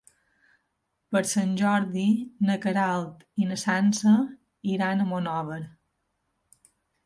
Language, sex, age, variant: Catalan, female, 40-49, Balear